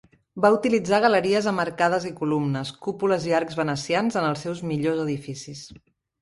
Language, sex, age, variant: Catalan, female, 40-49, Central